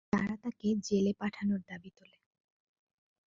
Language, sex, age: Bengali, female, under 19